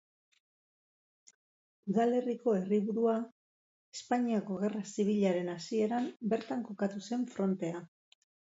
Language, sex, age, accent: Basque, female, 50-59, Mendebalekoa (Araba, Bizkaia, Gipuzkoako mendebaleko herri batzuk)